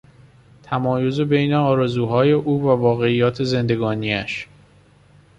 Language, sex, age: Persian, male, 19-29